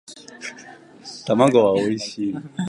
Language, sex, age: Japanese, male, 19-29